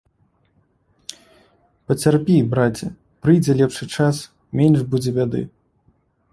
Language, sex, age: Belarusian, male, 19-29